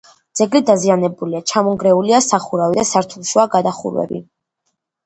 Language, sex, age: Georgian, female, under 19